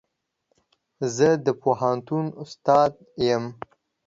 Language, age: Pashto, 19-29